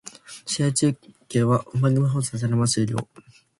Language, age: Japanese, 19-29